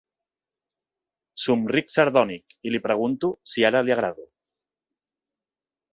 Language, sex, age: Catalan, male, 40-49